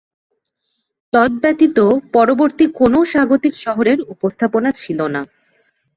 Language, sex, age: Bengali, female, 30-39